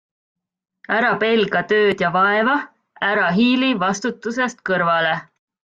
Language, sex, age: Estonian, female, 40-49